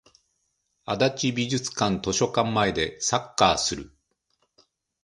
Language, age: Japanese, 50-59